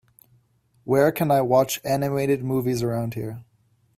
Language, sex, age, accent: English, male, 19-29, Canadian English